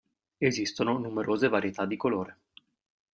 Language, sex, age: Italian, male, 19-29